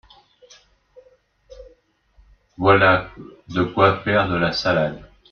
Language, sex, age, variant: French, male, 60-69, Français de métropole